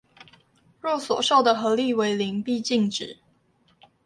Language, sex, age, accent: Chinese, female, under 19, 出生地：臺中市